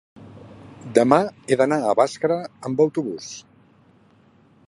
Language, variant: Catalan, Central